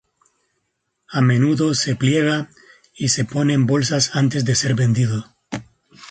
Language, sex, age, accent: Spanish, male, 30-39, España: Centro-Sur peninsular (Madrid, Toledo, Castilla-La Mancha)